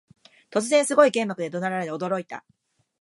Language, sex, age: Japanese, male, 19-29